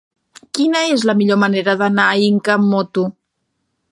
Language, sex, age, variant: Catalan, female, 40-49, Central